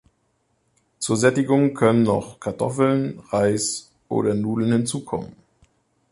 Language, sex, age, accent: German, male, 30-39, Deutschland Deutsch